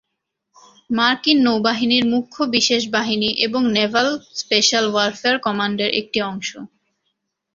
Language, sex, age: Bengali, female, 19-29